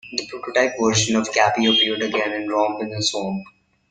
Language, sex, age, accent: English, male, 19-29, India and South Asia (India, Pakistan, Sri Lanka)